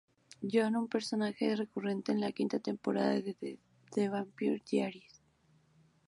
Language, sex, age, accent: Spanish, female, 19-29, México